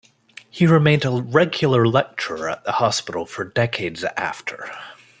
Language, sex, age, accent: English, male, 30-39, United States English